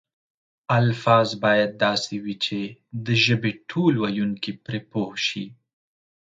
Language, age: Pashto, 19-29